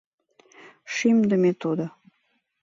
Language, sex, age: Mari, female, 19-29